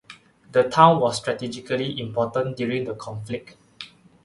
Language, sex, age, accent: English, male, 19-29, Malaysian English